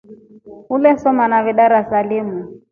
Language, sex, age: Rombo, female, 40-49